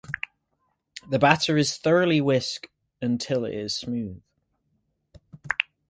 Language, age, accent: English, 30-39, England English